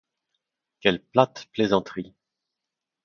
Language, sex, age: French, male, 30-39